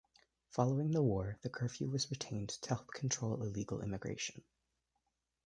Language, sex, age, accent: English, male, 19-29, United States English